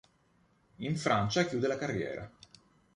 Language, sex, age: Italian, male, 40-49